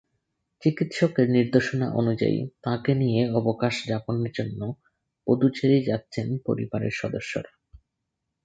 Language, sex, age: Bengali, male, 19-29